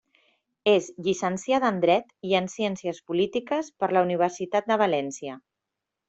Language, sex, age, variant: Catalan, female, 40-49, Central